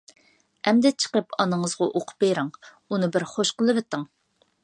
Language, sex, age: Uyghur, female, 40-49